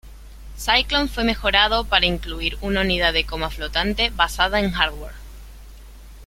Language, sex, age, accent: Spanish, female, 19-29, Rioplatense: Argentina, Uruguay, este de Bolivia, Paraguay